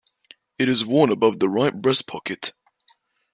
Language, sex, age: English, male, under 19